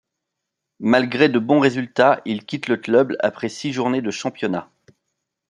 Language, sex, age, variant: French, male, 30-39, Français de métropole